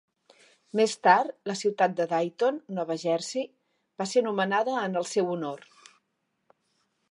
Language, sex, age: Catalan, female, 50-59